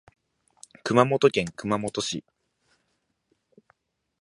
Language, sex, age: Japanese, male, 19-29